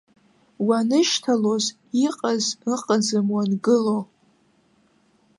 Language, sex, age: Abkhazian, female, under 19